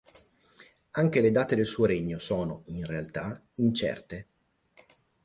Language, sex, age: Italian, male, 30-39